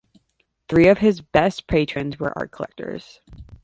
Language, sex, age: English, female, 19-29